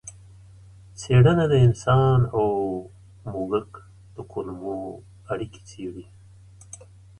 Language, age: Pashto, 60-69